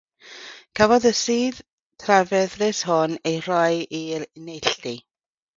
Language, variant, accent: Welsh, South-Eastern Welsh, Y Deyrnas Unedig Cymraeg